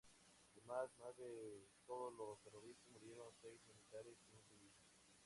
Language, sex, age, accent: Spanish, male, 19-29, México